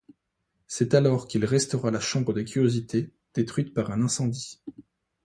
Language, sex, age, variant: French, male, 19-29, Français de métropole